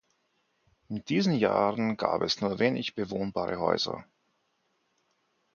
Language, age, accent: German, 50-59, Österreichisches Deutsch